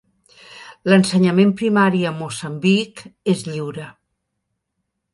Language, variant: Catalan, Central